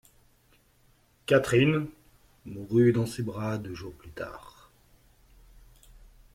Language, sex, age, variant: French, male, 40-49, Français de métropole